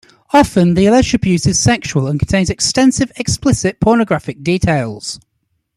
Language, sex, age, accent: English, male, 19-29, England English